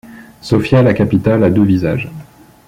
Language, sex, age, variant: French, male, 30-39, Français de métropole